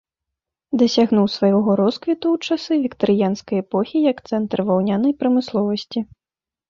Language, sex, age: Belarusian, female, 19-29